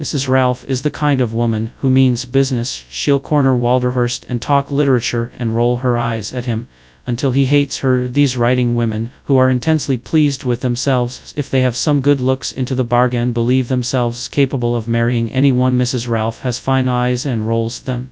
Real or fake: fake